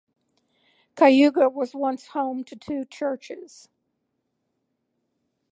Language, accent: English, United States English